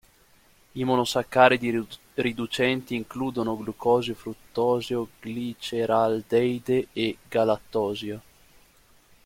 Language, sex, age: Italian, male, 19-29